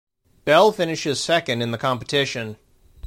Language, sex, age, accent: English, male, 30-39, United States English